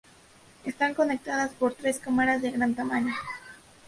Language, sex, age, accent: Spanish, female, 19-29, México